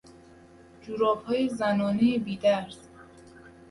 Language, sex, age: Persian, female, 19-29